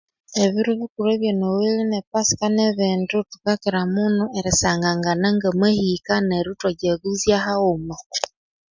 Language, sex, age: Konzo, female, 40-49